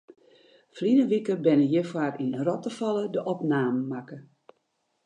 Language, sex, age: Western Frisian, female, 60-69